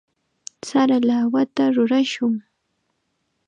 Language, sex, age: Chiquián Ancash Quechua, female, 19-29